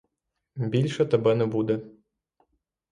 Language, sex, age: Ukrainian, male, 30-39